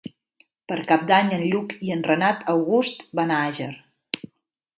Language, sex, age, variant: Catalan, female, 40-49, Central